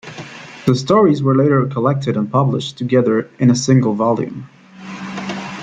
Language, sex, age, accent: English, male, 19-29, United States English